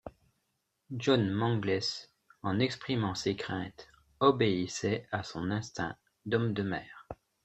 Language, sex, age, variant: French, male, 40-49, Français de métropole